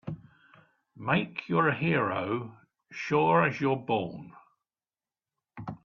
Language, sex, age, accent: English, male, 70-79, England English